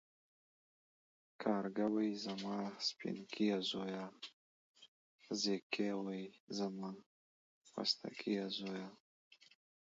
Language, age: Pashto, 30-39